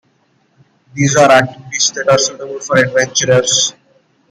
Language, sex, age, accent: English, male, under 19, India and South Asia (India, Pakistan, Sri Lanka)